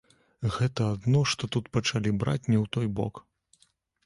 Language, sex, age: Belarusian, male, 30-39